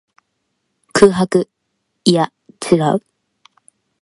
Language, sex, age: Japanese, female, 19-29